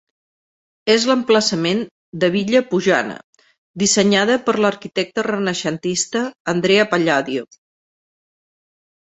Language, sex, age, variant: Catalan, female, 50-59, Central